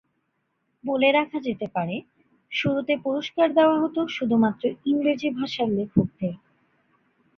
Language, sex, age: Bengali, female, 19-29